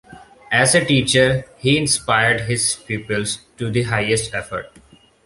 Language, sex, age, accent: English, male, 19-29, India and South Asia (India, Pakistan, Sri Lanka)